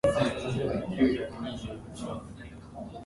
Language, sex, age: English, male, 19-29